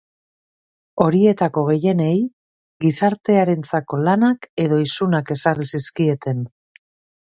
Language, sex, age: Basque, female, 40-49